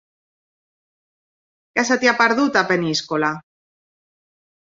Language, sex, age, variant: Catalan, female, 40-49, Central